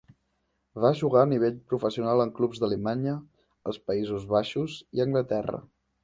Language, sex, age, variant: Catalan, male, 19-29, Central